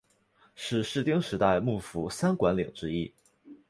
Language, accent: Chinese, 出生地：天津市; 出生地：山东省